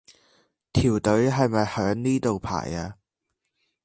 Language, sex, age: Cantonese, male, under 19